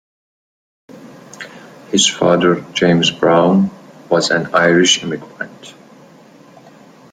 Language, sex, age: English, male, 30-39